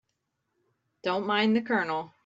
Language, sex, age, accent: English, female, 30-39, United States English